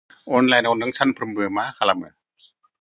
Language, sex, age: Bodo, female, 40-49